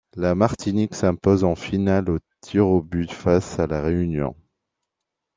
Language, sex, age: French, male, 30-39